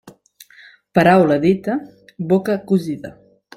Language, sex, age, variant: Catalan, female, 19-29, Nord-Occidental